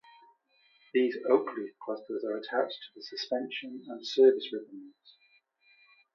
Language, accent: English, Welsh English